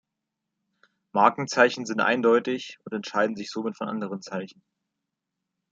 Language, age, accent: German, 19-29, Deutschland Deutsch